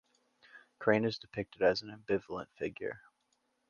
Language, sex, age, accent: English, male, 19-29, United States English